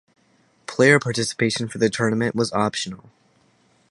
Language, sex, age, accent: English, male, under 19, United States English